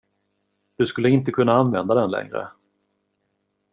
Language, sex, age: Swedish, male, 30-39